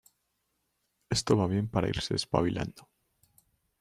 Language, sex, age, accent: Spanish, male, 19-29, España: Centro-Sur peninsular (Madrid, Toledo, Castilla-La Mancha)